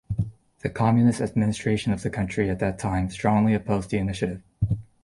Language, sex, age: English, male, 19-29